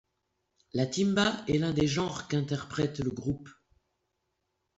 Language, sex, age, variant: French, female, 60-69, Français de métropole